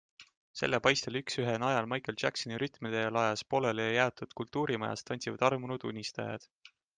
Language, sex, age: Estonian, male, 19-29